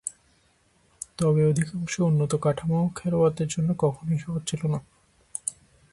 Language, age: Bengali, 19-29